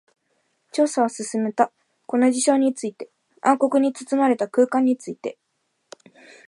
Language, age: Japanese, 19-29